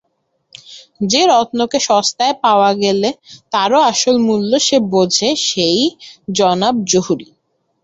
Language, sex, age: Bengali, female, 19-29